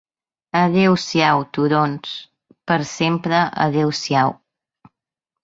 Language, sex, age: Catalan, female, 50-59